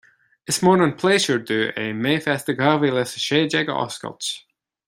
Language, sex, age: Irish, male, 19-29